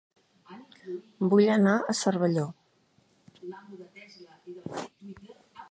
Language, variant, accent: Catalan, Central, central